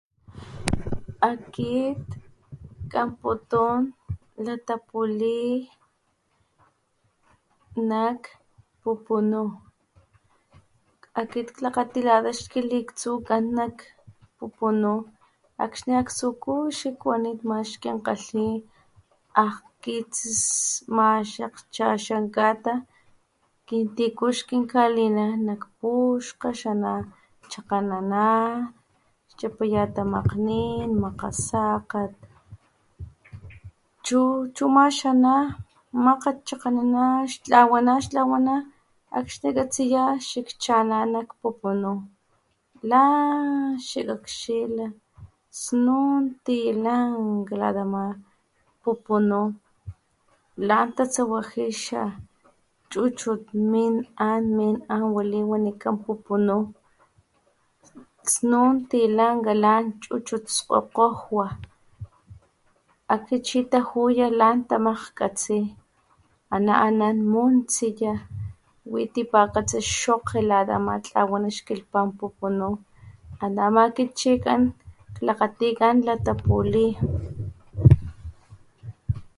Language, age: Papantla Totonac, 30-39